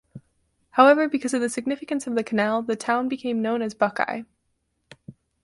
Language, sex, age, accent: English, female, 19-29, United States English